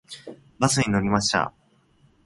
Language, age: Japanese, 19-29